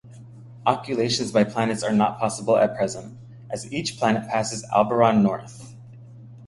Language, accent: English, United States English